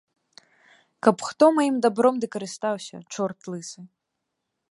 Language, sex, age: Belarusian, female, under 19